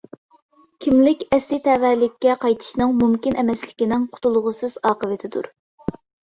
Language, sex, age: Uyghur, female, under 19